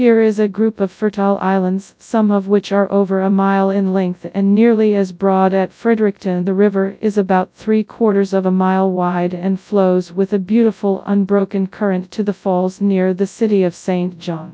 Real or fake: fake